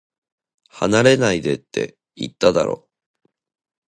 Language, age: Japanese, 19-29